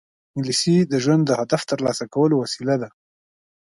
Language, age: Pashto, 19-29